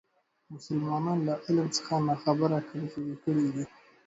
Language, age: Pashto, 19-29